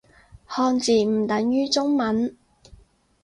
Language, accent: Cantonese, 广州音